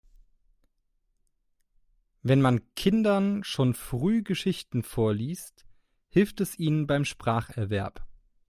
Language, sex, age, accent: German, male, 30-39, Deutschland Deutsch